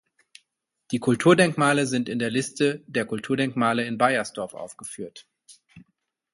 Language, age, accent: German, 40-49, Deutschland Deutsch